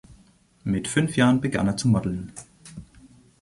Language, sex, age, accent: German, male, 30-39, Österreichisches Deutsch